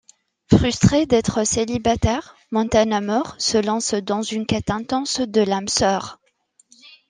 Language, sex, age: French, female, 19-29